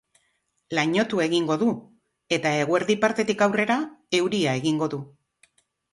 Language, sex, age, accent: Basque, female, 60-69, Mendebalekoa (Araba, Bizkaia, Gipuzkoako mendebaleko herri batzuk)